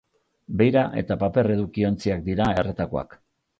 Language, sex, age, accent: Basque, male, 50-59, Mendebalekoa (Araba, Bizkaia, Gipuzkoako mendebaleko herri batzuk)